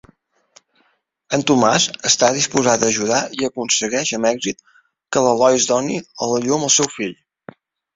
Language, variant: Catalan, Central